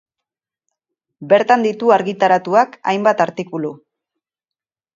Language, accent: Basque, Erdialdekoa edo Nafarra (Gipuzkoa, Nafarroa)